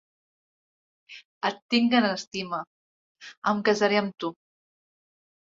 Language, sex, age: Catalan, female, 30-39